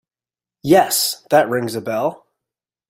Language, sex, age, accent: English, male, 30-39, United States English